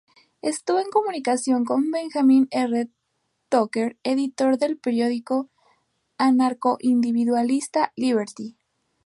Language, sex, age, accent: Spanish, female, 19-29, México